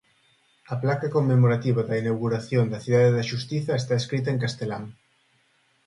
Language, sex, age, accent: Galician, male, 19-29, Central (sen gheada)